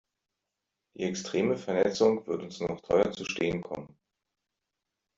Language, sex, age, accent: German, male, 40-49, Deutschland Deutsch